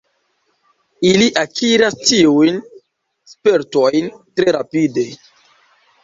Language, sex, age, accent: Esperanto, male, 19-29, Internacia